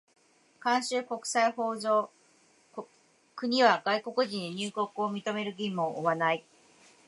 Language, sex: Japanese, female